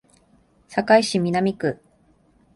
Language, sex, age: Japanese, female, 19-29